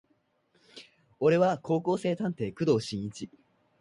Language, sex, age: Japanese, male, 19-29